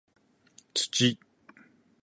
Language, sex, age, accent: Japanese, male, 40-49, 標準語